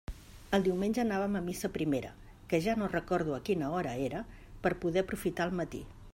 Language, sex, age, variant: Catalan, female, 50-59, Central